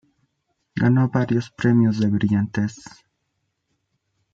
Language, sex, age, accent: Spanish, male, 19-29, Andino-Pacífico: Colombia, Perú, Ecuador, oeste de Bolivia y Venezuela andina